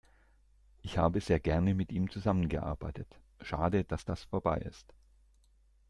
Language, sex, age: German, male, 60-69